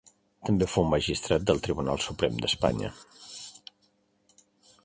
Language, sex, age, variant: Catalan, male, 60-69, Central